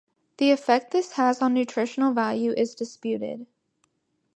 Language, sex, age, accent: English, female, under 19, United States English